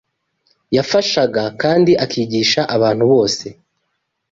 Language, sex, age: Kinyarwanda, male, 30-39